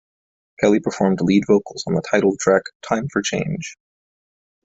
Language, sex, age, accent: English, male, 19-29, United States English